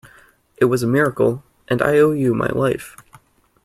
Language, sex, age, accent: English, male, 19-29, United States English